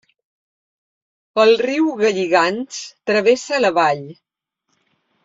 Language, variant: Catalan, Balear